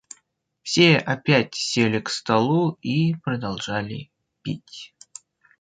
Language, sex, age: Russian, male, 19-29